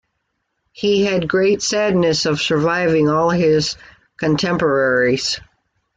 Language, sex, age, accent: English, female, 60-69, United States English